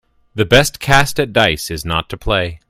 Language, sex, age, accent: English, male, 40-49, United States English